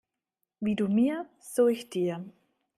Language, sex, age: German, female, 30-39